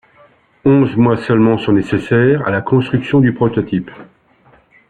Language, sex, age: French, male, 60-69